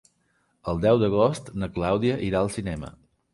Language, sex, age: Catalan, male, 40-49